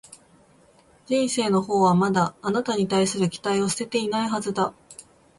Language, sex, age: Japanese, female, 30-39